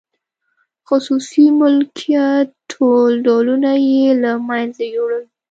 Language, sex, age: Pashto, female, 19-29